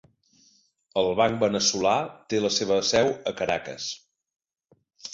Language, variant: Catalan, Nord-Occidental